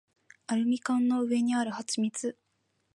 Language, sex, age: Japanese, female, 19-29